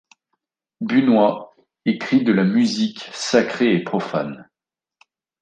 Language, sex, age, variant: French, male, 40-49, Français de métropole